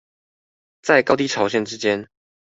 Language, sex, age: Chinese, male, 19-29